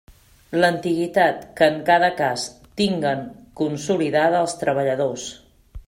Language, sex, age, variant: Catalan, female, 40-49, Central